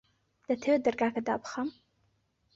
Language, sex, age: Central Kurdish, female, 19-29